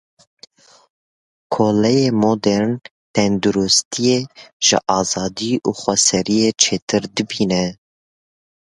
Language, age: Kurdish, 19-29